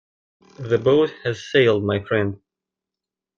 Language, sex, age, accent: English, male, 30-39, United States English